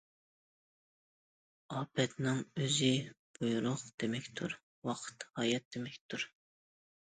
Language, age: Uyghur, 19-29